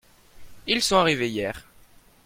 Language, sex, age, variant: French, male, under 19, Français de métropole